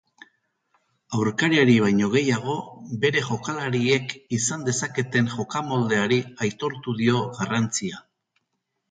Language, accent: Basque, Mendebalekoa (Araba, Bizkaia, Gipuzkoako mendebaleko herri batzuk)